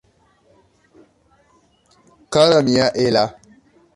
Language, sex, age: Esperanto, male, 19-29